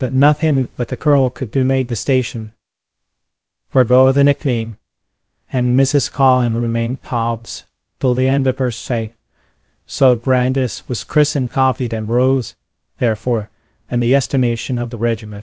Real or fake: fake